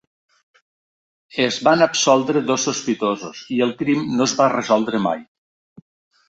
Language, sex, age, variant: Catalan, male, 50-59, Nord-Occidental